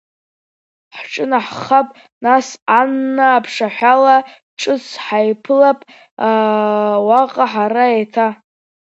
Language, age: Abkhazian, under 19